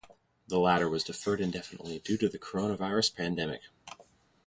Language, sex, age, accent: English, male, 19-29, United States English